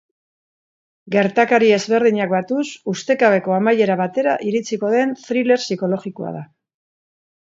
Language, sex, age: Basque, female, 50-59